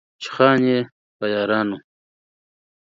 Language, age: Pashto, 30-39